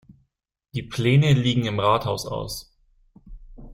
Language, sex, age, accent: German, male, 19-29, Deutschland Deutsch